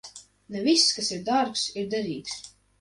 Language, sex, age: Latvian, male, under 19